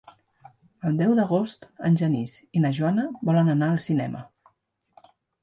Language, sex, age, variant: Catalan, female, 40-49, Central